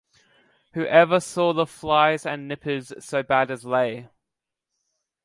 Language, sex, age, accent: English, male, under 19, Australian English